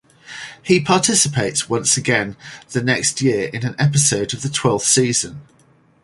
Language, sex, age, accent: English, male, 40-49, England English